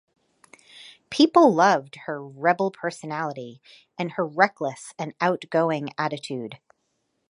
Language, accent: English, United States English